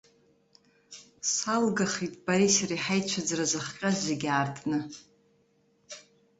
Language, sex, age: Abkhazian, female, 50-59